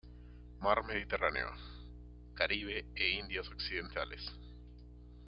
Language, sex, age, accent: Spanish, male, 30-39, Andino-Pacífico: Colombia, Perú, Ecuador, oeste de Bolivia y Venezuela andina